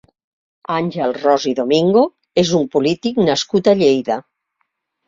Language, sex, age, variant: Catalan, female, 60-69, Central